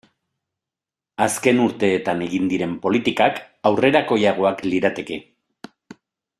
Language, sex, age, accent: Basque, male, 40-49, Erdialdekoa edo Nafarra (Gipuzkoa, Nafarroa)